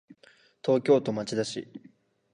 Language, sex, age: Japanese, male, 19-29